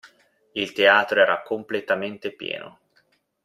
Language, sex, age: Italian, male, 30-39